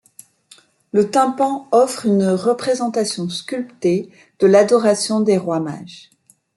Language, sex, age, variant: French, female, 50-59, Français de métropole